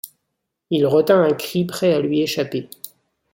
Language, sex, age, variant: French, male, 30-39, Français de métropole